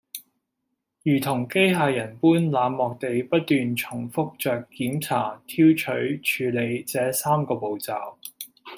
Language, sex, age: Cantonese, male, 30-39